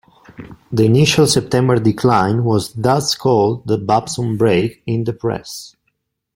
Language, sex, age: English, male, 30-39